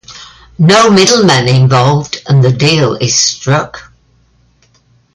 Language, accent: English, England English